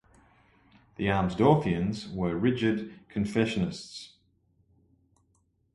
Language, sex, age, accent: English, male, 50-59, Australian English